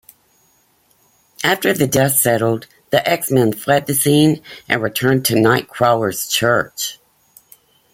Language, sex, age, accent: English, female, 50-59, United States English